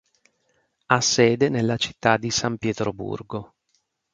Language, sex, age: Italian, male, 40-49